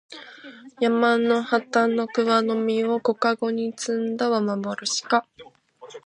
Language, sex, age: Japanese, female, 19-29